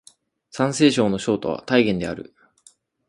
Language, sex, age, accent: Japanese, male, 19-29, 標準